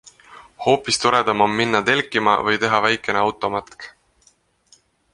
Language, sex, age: Estonian, male, 19-29